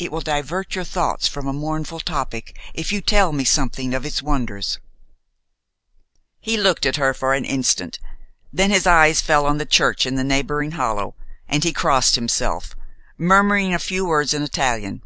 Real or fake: real